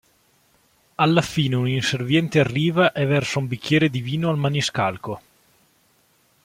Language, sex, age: Italian, male, 19-29